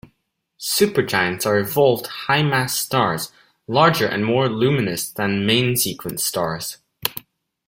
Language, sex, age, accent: English, male, under 19, United States English